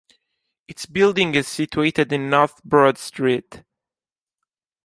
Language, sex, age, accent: English, male, 19-29, United States English